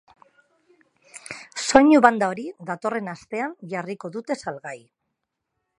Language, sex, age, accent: Basque, female, 30-39, Mendebalekoa (Araba, Bizkaia, Gipuzkoako mendebaleko herri batzuk)